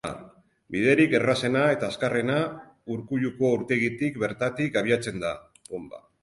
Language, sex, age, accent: Basque, male, 50-59, Mendebalekoa (Araba, Bizkaia, Gipuzkoako mendebaleko herri batzuk)